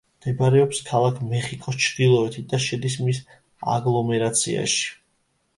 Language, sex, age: Georgian, male, 19-29